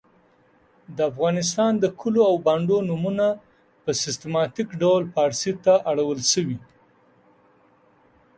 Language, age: Pashto, 50-59